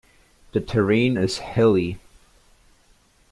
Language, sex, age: English, male, under 19